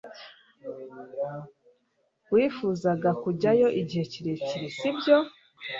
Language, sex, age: Kinyarwanda, female, 30-39